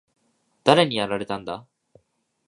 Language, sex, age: Japanese, male, 19-29